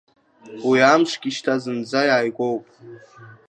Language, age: Abkhazian, under 19